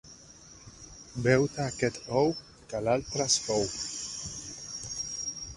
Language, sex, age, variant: Catalan, male, 40-49, Central